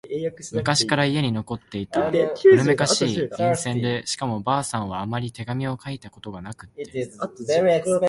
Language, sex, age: Japanese, male, under 19